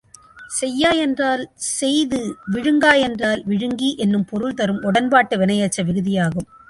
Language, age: Tamil, 50-59